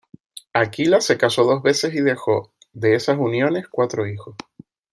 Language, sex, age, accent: Spanish, male, 30-39, España: Islas Canarias